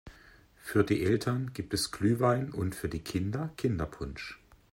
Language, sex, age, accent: German, male, 50-59, Deutschland Deutsch